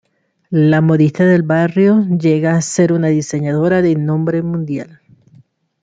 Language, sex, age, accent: Spanish, female, 30-39, Caribe: Cuba, Venezuela, Puerto Rico, República Dominicana, Panamá, Colombia caribeña, México caribeño, Costa del golfo de México